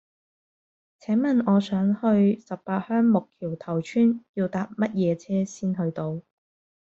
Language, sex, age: Cantonese, female, 30-39